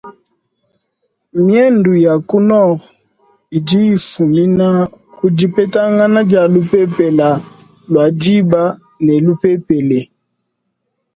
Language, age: Luba-Lulua, 30-39